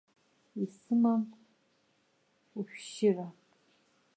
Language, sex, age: Abkhazian, female, 50-59